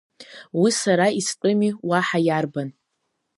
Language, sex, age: Abkhazian, female, under 19